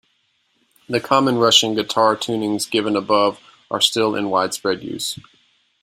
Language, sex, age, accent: English, male, 30-39, United States English